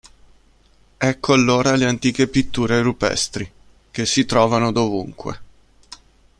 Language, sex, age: Italian, male, 30-39